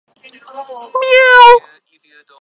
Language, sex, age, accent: English, female, under 19, United States English